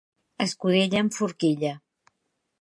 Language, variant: Catalan, Central